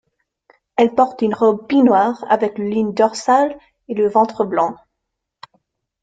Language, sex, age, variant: French, female, 19-29, Français de métropole